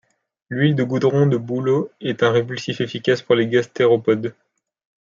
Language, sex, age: French, male, 19-29